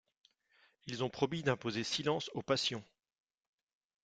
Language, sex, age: French, male, 40-49